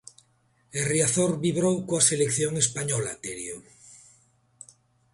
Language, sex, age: Galician, male, 50-59